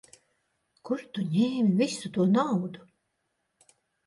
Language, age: Latvian, 60-69